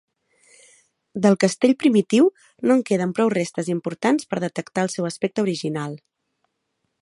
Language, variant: Catalan, Central